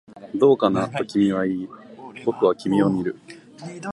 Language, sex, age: Japanese, male, 19-29